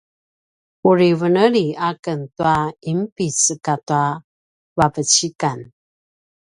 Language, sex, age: Paiwan, female, 50-59